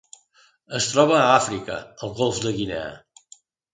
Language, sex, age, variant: Catalan, male, 60-69, Central